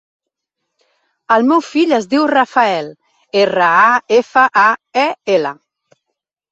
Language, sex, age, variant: Catalan, female, 40-49, Central